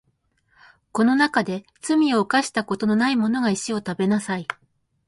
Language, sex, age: Japanese, female, 19-29